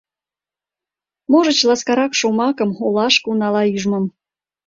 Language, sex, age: Mari, female, 30-39